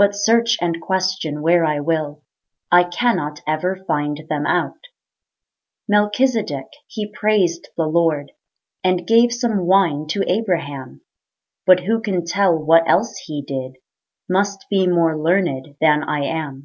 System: none